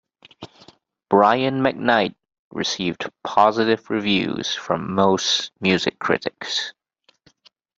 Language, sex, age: English, male, 19-29